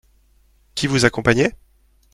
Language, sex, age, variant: French, male, 30-39, Français de métropole